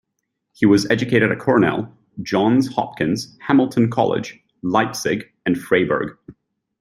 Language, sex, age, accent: English, male, 19-29, United States English